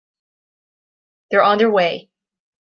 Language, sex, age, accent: English, female, under 19, United States English